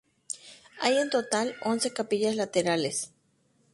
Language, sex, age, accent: Spanish, female, 30-39, México